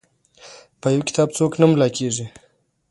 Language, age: Pashto, 19-29